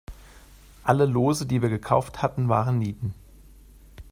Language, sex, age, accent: German, male, 40-49, Deutschland Deutsch